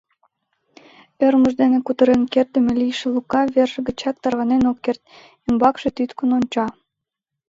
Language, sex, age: Mari, female, under 19